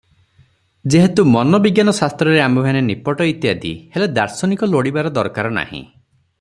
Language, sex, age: Odia, male, 30-39